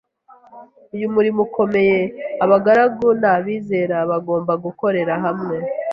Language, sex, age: Kinyarwanda, female, 19-29